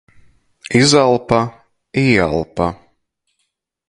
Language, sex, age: Latgalian, male, 19-29